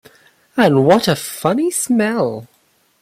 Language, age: English, under 19